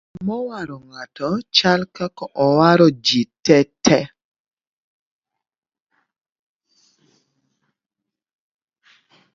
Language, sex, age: Luo (Kenya and Tanzania), female, 40-49